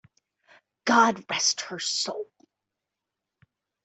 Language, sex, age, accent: English, female, 40-49, United States English